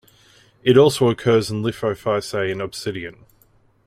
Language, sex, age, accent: English, male, 30-39, Australian English